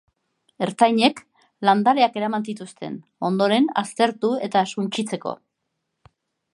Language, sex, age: Basque, female, 50-59